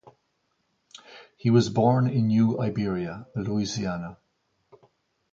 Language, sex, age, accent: English, male, 50-59, Irish English